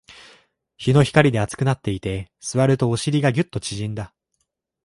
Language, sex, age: Japanese, male, 19-29